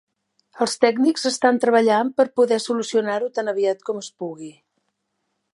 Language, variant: Catalan, Central